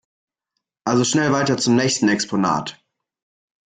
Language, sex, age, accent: German, male, 19-29, Deutschland Deutsch